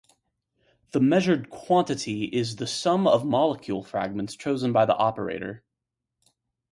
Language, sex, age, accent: English, male, 19-29, United States English